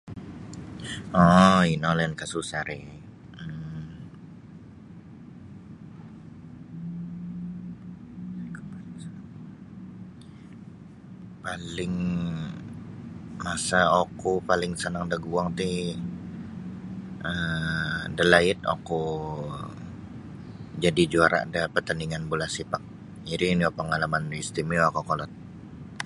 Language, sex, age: Sabah Bisaya, male, 19-29